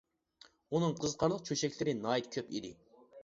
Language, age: Uyghur, 19-29